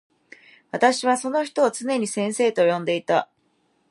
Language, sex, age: Japanese, female, 19-29